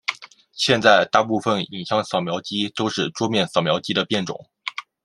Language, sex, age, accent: Chinese, male, 19-29, 出生地：江苏省